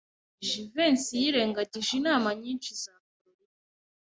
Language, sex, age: Kinyarwanda, female, 19-29